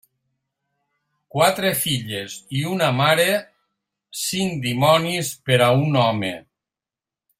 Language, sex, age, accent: Catalan, male, 60-69, valencià